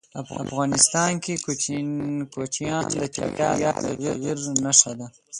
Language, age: Pashto, 19-29